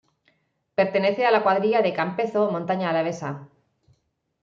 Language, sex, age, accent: Spanish, female, 40-49, España: Norte peninsular (Asturias, Castilla y León, Cantabria, País Vasco, Navarra, Aragón, La Rioja, Guadalajara, Cuenca)